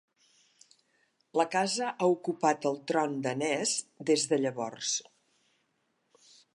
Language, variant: Catalan, Central